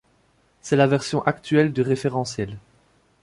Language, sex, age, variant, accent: French, male, 19-29, Français d'Europe, Français de Belgique